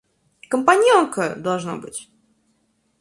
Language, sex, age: Russian, female, 19-29